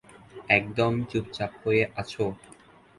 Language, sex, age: Bengali, male, 19-29